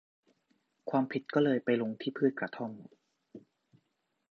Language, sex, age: Thai, male, 30-39